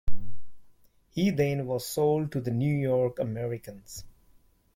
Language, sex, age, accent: English, male, 30-39, India and South Asia (India, Pakistan, Sri Lanka)